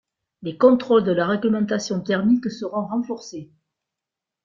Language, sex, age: French, female, 60-69